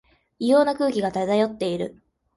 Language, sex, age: Japanese, female, 19-29